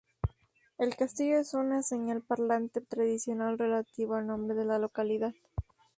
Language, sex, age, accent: Spanish, female, 19-29, México